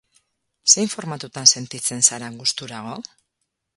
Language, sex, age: Basque, female, 30-39